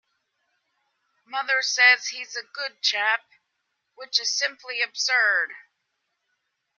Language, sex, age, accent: English, female, 50-59, United States English